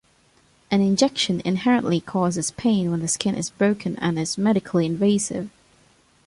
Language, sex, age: English, female, under 19